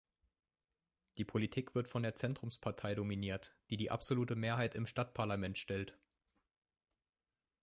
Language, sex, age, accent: German, male, 19-29, Deutschland Deutsch